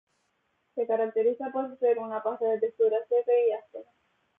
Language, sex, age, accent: Spanish, female, 19-29, España: Islas Canarias